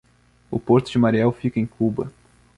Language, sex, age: Portuguese, male, 19-29